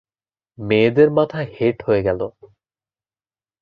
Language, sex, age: Bengali, male, under 19